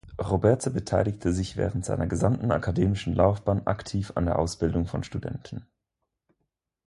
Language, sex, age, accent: German, male, 19-29, Schweizerdeutsch